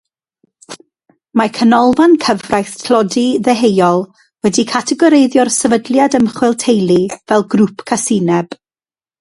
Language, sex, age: Welsh, female, 40-49